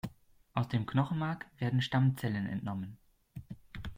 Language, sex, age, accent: German, male, 30-39, Deutschland Deutsch